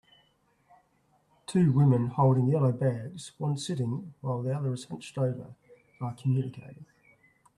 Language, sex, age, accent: English, male, 60-69, Australian English